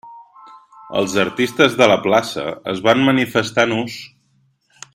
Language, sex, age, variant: Catalan, male, 30-39, Central